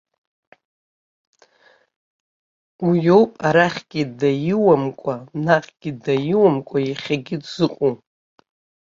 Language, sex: Abkhazian, female